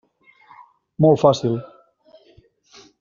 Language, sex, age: Catalan, male, 40-49